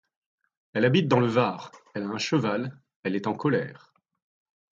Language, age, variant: French, 50-59, Français de métropole